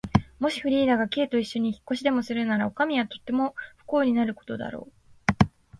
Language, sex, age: Japanese, female, 19-29